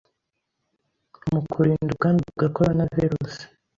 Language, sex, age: Kinyarwanda, male, under 19